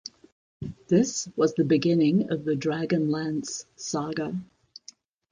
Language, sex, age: English, female, 70-79